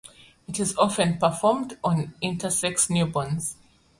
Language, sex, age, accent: English, female, 30-39, Southern African (South Africa, Zimbabwe, Namibia)